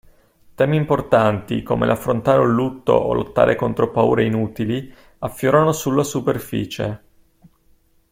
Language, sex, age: Italian, male, 30-39